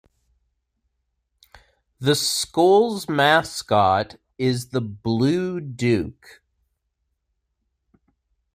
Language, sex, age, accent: English, male, 40-49, United States English